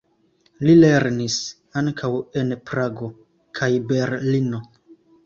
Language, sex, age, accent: Esperanto, male, 19-29, Internacia